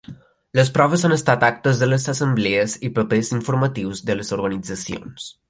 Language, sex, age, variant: Catalan, male, under 19, Balear